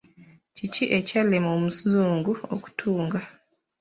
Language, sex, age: Ganda, female, 30-39